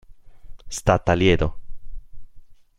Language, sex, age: Italian, male, 19-29